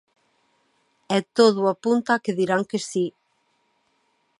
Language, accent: Galician, Atlántico (seseo e gheada)